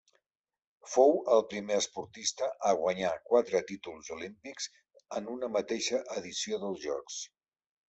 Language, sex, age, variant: Catalan, male, 60-69, Central